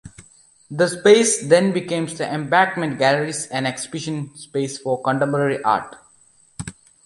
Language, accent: English, India and South Asia (India, Pakistan, Sri Lanka)